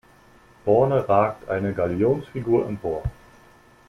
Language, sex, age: German, male, 30-39